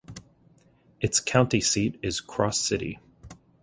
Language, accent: English, United States English